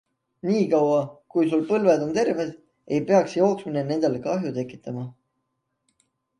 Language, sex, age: Estonian, male, 19-29